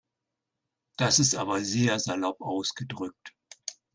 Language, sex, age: German, male, 60-69